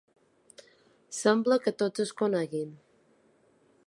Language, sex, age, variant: Catalan, female, 30-39, Balear